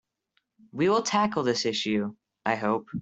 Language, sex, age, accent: English, male, under 19, United States English